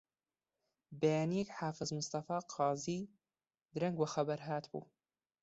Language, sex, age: Central Kurdish, male, 19-29